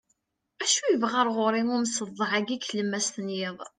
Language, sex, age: Kabyle, female, 40-49